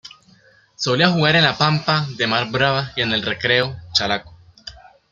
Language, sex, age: Spanish, male, under 19